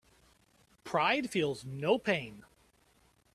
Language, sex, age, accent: English, male, 40-49, United States English